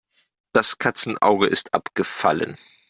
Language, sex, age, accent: German, male, 30-39, Deutschland Deutsch